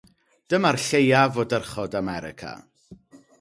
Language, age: Welsh, 30-39